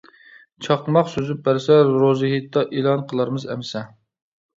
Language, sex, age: Uyghur, male, 30-39